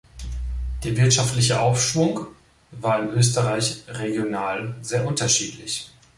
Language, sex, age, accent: German, male, 30-39, Deutschland Deutsch